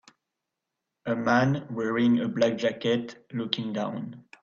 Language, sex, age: English, male, 19-29